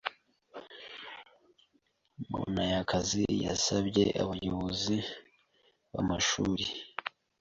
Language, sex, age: Kinyarwanda, male, 19-29